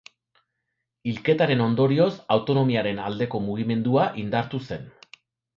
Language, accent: Basque, Erdialdekoa edo Nafarra (Gipuzkoa, Nafarroa)